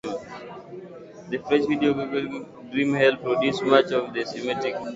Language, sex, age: English, male, 19-29